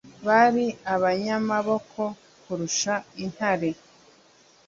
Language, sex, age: Kinyarwanda, female, 19-29